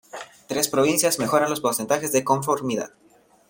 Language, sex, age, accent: Spanish, male, under 19, Andino-Pacífico: Colombia, Perú, Ecuador, oeste de Bolivia y Venezuela andina